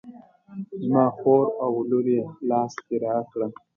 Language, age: Pashto, 19-29